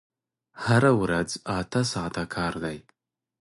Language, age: Pashto, 19-29